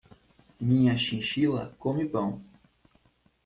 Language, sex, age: Portuguese, male, 19-29